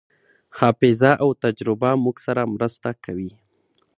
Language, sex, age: Pashto, male, under 19